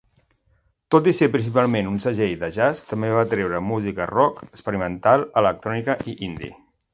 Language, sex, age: Catalan, male, 50-59